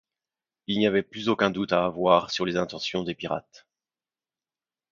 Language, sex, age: French, male, 30-39